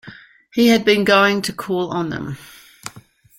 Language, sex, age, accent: English, female, 60-69, New Zealand English